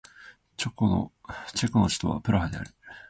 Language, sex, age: Japanese, male, 19-29